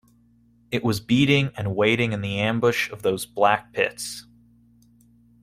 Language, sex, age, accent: English, male, 19-29, United States English